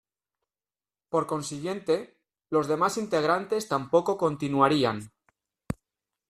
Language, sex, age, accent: Spanish, male, 40-49, España: Norte peninsular (Asturias, Castilla y León, Cantabria, País Vasco, Navarra, Aragón, La Rioja, Guadalajara, Cuenca)